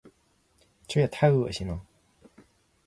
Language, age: Chinese, 30-39